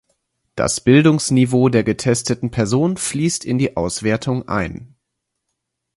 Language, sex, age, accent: German, male, 30-39, Deutschland Deutsch